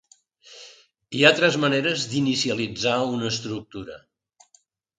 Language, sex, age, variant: Catalan, male, 60-69, Central